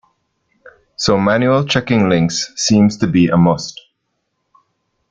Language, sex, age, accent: English, male, 30-39, West Indies and Bermuda (Bahamas, Bermuda, Jamaica, Trinidad)